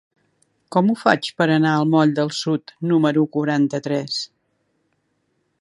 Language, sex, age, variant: Catalan, female, 60-69, Central